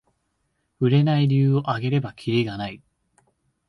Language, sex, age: Japanese, male, 19-29